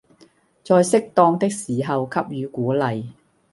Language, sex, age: Cantonese, female, 60-69